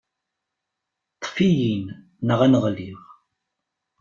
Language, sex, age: Kabyle, male, 19-29